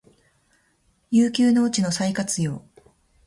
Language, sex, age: Japanese, female, 40-49